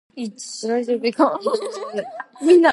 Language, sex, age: English, female, under 19